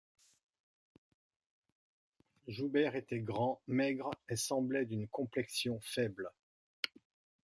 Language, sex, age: French, male, 50-59